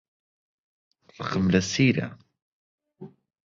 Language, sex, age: Central Kurdish, male, under 19